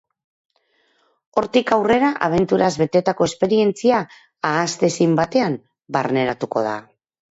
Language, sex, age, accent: Basque, female, 50-59, Mendebalekoa (Araba, Bizkaia, Gipuzkoako mendebaleko herri batzuk)